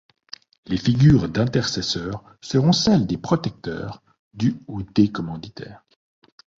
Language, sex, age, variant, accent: French, male, 40-49, Français d'Europe, Français de Suisse